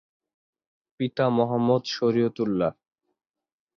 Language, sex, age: Bengali, male, 19-29